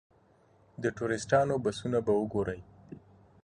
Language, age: Pashto, 30-39